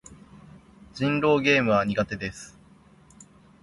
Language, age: Japanese, 19-29